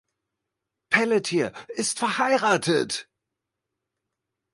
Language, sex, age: German, male, 40-49